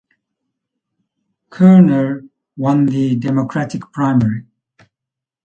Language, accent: English, Southern African (South Africa, Zimbabwe, Namibia)